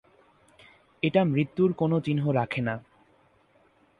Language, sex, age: Bengali, male, under 19